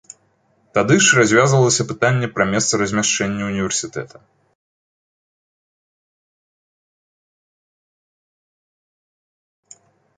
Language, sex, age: Belarusian, male, 19-29